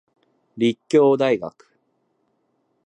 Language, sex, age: Japanese, male, 19-29